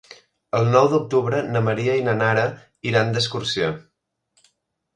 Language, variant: Catalan, Central